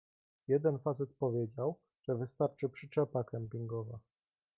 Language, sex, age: Polish, male, 19-29